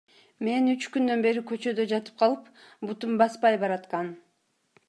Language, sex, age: Kyrgyz, female, 30-39